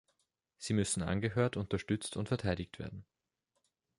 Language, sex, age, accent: German, male, under 19, Österreichisches Deutsch